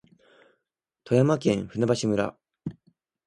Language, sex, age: Japanese, male, under 19